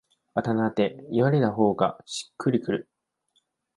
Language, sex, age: Japanese, male, 19-29